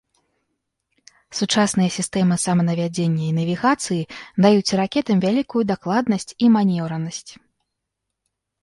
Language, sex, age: Belarusian, female, 19-29